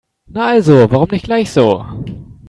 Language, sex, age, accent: German, male, 19-29, Deutschland Deutsch